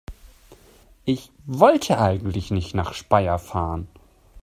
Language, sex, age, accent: German, male, 19-29, Deutschland Deutsch